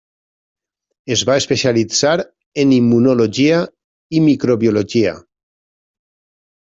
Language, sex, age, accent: Catalan, male, 40-49, valencià